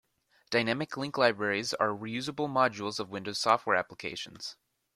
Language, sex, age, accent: English, male, under 19, United States English